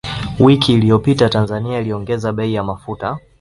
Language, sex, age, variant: Swahili, male, 19-29, Kiswahili cha Bara ya Tanzania